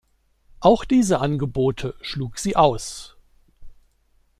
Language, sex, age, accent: German, male, 50-59, Deutschland Deutsch